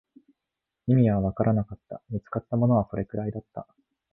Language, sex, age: Japanese, male, 19-29